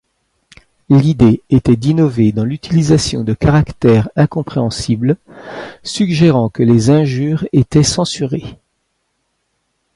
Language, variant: French, Français de métropole